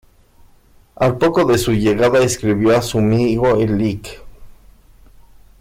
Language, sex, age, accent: Spanish, male, 40-49, México